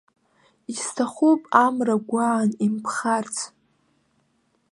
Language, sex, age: Abkhazian, female, under 19